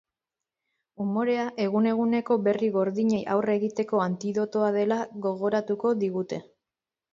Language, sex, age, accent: Basque, female, 30-39, Erdialdekoa edo Nafarra (Gipuzkoa, Nafarroa)